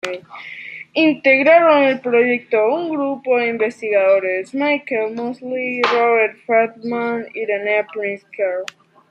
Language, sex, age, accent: Spanish, male, under 19, Andino-Pacífico: Colombia, Perú, Ecuador, oeste de Bolivia y Venezuela andina